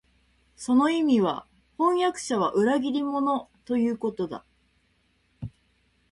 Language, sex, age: Japanese, female, 30-39